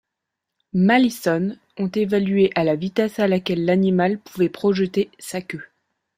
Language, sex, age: French, female, 30-39